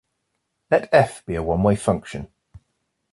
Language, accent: English, England English